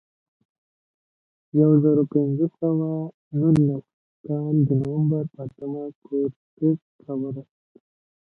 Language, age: Pashto, 19-29